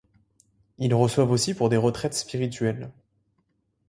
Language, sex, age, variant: French, male, 19-29, Français de métropole